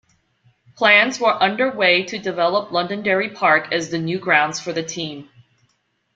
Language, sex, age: English, female, 40-49